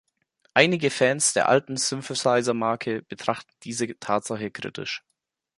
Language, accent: German, Deutschland Deutsch